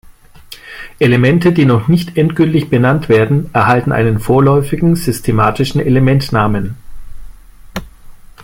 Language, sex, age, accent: German, male, 40-49, Deutschland Deutsch